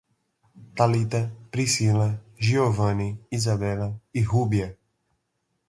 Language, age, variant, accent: Portuguese, 19-29, Portuguese (Brasil), Nordestino